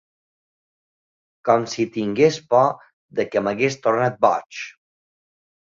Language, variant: Catalan, Balear